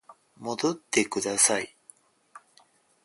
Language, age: Japanese, 50-59